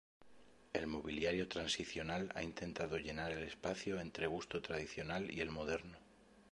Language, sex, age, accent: Spanish, male, 30-39, España: Sur peninsular (Andalucia, Extremadura, Murcia)